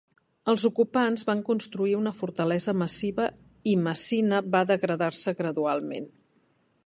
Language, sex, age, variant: Catalan, female, 50-59, Central